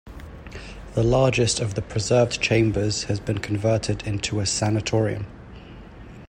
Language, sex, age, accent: English, male, 19-29, England English